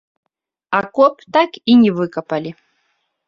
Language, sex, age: Belarusian, female, 30-39